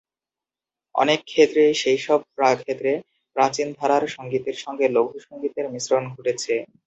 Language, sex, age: Bengali, male, 19-29